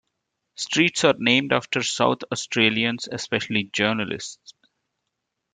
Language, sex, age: English, male, 40-49